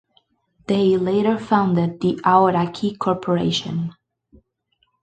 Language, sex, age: English, female, 19-29